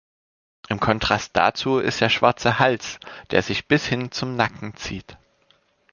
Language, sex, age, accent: German, male, 30-39, Deutschland Deutsch